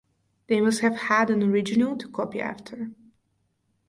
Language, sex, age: English, female, 19-29